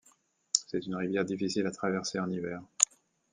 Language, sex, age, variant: French, male, 50-59, Français de métropole